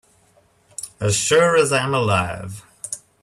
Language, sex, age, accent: English, male, 40-49, Southern African (South Africa, Zimbabwe, Namibia)